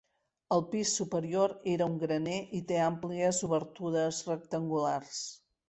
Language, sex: Catalan, female